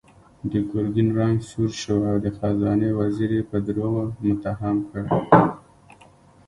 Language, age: Pashto, 19-29